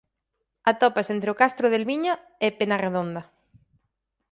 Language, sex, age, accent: Galician, female, 19-29, Atlántico (seseo e gheada)